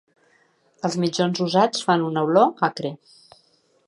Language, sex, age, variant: Catalan, female, 50-59, Nord-Occidental